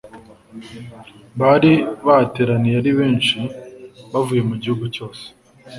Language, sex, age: Kinyarwanda, male, 19-29